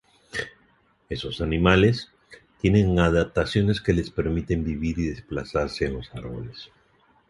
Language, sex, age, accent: Spanish, male, 50-59, Andino-Pacífico: Colombia, Perú, Ecuador, oeste de Bolivia y Venezuela andina